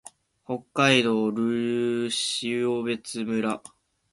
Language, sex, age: Japanese, male, 19-29